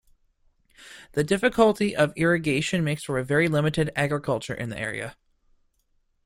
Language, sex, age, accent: English, male, 19-29, United States English